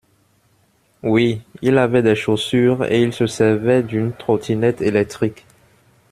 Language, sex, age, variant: French, male, 19-29, Français d'Afrique subsaharienne et des îles africaines